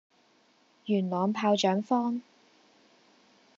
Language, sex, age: Cantonese, female, 19-29